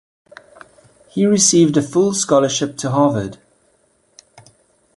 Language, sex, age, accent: English, male, 40-49, Southern African (South Africa, Zimbabwe, Namibia)